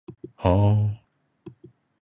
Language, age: Japanese, 30-39